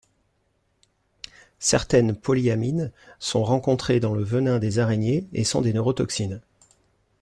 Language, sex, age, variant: French, male, 40-49, Français de métropole